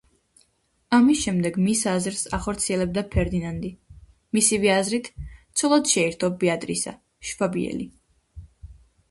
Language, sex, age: Georgian, female, under 19